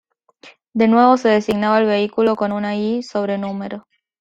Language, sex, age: Spanish, female, 19-29